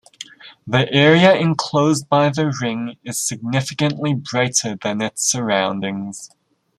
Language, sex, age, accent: English, male, 19-29, Canadian English